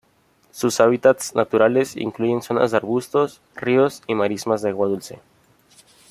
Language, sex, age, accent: Spanish, male, 19-29, México